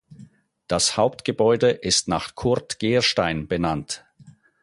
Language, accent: German, Schweizerdeutsch